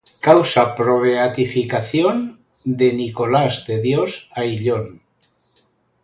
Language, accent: Spanish, España: Norte peninsular (Asturias, Castilla y León, Cantabria, País Vasco, Navarra, Aragón, La Rioja, Guadalajara, Cuenca)